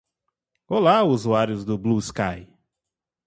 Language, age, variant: Portuguese, 30-39, Portuguese (Brasil)